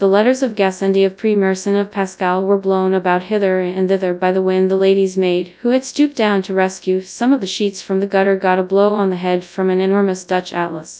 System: TTS, FastPitch